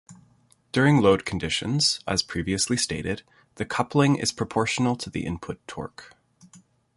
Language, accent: English, Canadian English